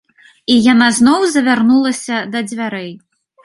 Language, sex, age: Belarusian, female, 19-29